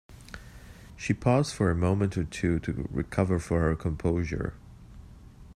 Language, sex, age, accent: English, male, 30-39, United States English